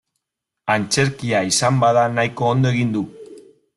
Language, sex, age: Basque, male, 30-39